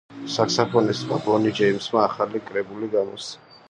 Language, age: Georgian, 19-29